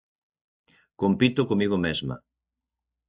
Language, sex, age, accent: Galician, male, 60-69, Atlántico (seseo e gheada)